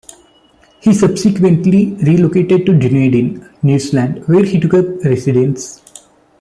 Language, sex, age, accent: English, male, 19-29, India and South Asia (India, Pakistan, Sri Lanka)